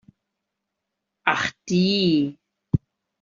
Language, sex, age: German, female, 60-69